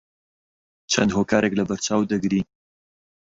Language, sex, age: Central Kurdish, male, 19-29